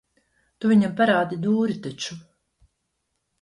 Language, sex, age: Latvian, female, 60-69